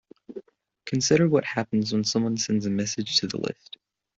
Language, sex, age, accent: English, male, under 19, United States English